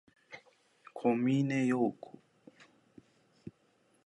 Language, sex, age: Japanese, male, 19-29